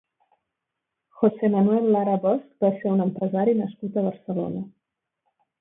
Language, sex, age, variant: Catalan, female, 40-49, Central